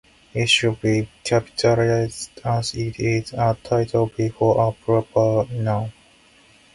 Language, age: English, 19-29